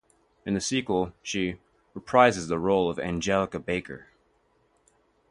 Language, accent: English, United States English